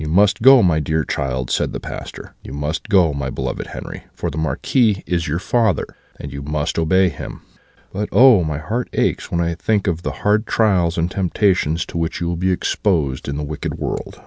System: none